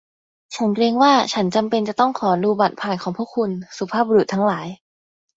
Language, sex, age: Thai, female, under 19